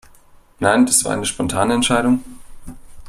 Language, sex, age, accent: German, male, 30-39, Deutschland Deutsch